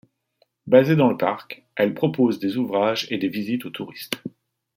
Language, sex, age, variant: French, male, 40-49, Français de métropole